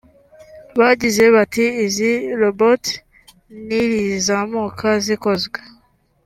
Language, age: Kinyarwanda, 19-29